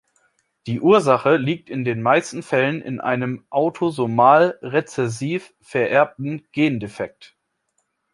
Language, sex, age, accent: German, male, 30-39, Deutschland Deutsch